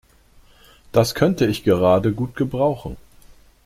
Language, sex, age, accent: German, male, 30-39, Deutschland Deutsch